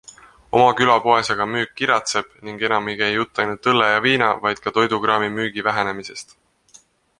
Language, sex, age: Estonian, male, 19-29